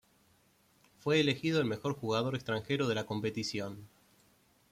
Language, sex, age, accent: Spanish, male, 30-39, Rioplatense: Argentina, Uruguay, este de Bolivia, Paraguay